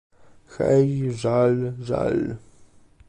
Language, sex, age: Polish, male, 30-39